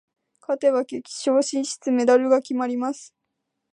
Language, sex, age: Japanese, female, under 19